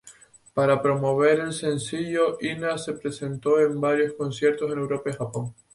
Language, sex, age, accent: Spanish, male, 19-29, España: Islas Canarias